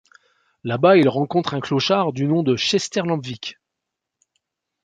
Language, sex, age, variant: French, male, 60-69, Français de métropole